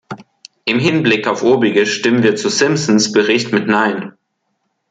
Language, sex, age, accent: German, male, under 19, Deutschland Deutsch